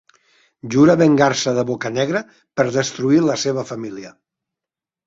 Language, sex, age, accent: Catalan, male, 50-59, Empordanès